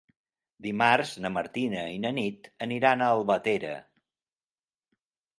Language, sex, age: Catalan, male, 50-59